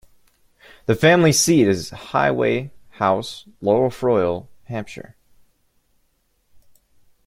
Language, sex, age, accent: English, male, 19-29, United States English